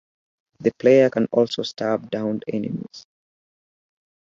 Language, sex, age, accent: English, male, 19-29, United States English